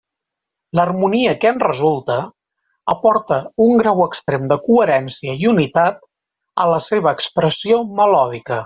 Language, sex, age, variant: Catalan, male, 40-49, Central